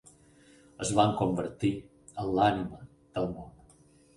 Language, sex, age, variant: Catalan, male, 60-69, Balear